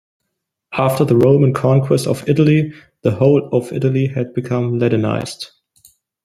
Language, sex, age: English, male, 19-29